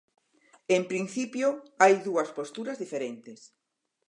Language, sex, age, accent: Galician, female, 60-69, Normativo (estándar)